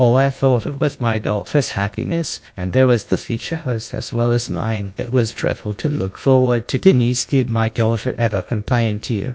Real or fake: fake